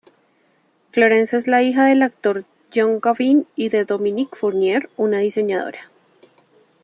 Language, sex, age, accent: Spanish, female, 30-39, Caribe: Cuba, Venezuela, Puerto Rico, República Dominicana, Panamá, Colombia caribeña, México caribeño, Costa del golfo de México